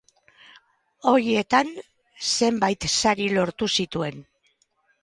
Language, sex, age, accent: Basque, female, 60-69, Erdialdekoa edo Nafarra (Gipuzkoa, Nafarroa)